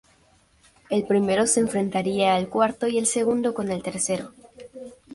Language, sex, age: Spanish, female, under 19